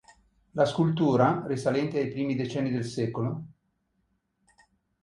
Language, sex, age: Italian, male, 50-59